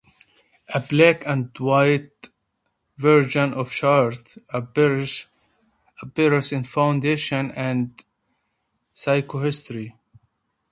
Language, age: English, 30-39